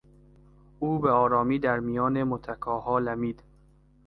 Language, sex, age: Persian, male, 19-29